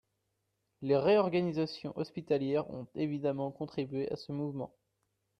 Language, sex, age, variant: French, male, 19-29, Français de métropole